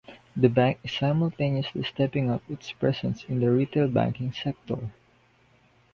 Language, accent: English, Filipino